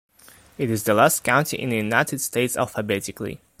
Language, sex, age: English, male, 19-29